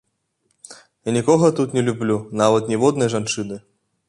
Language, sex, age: Belarusian, male, 30-39